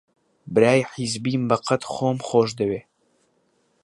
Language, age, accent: Central Kurdish, under 19, سۆرانی